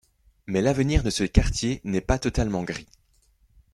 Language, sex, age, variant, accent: French, male, 19-29, Français d'Europe, Français de Belgique